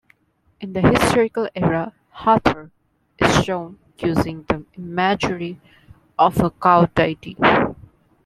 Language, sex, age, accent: English, female, 19-29, India and South Asia (India, Pakistan, Sri Lanka)